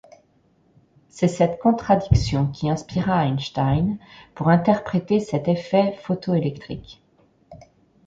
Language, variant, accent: French, Français de métropole, Parisien